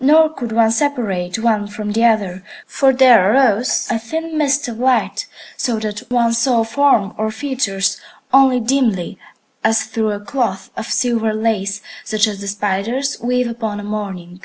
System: none